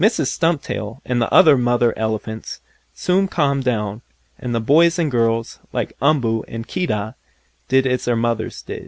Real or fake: real